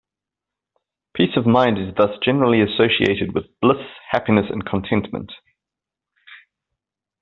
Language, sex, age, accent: English, male, 40-49, Southern African (South Africa, Zimbabwe, Namibia)